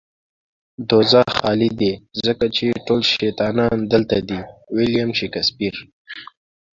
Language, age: Pashto, 19-29